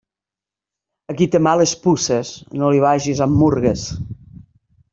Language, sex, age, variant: Catalan, female, 50-59, Nord-Occidental